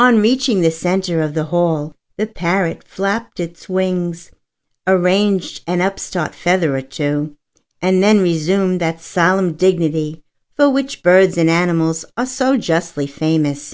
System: none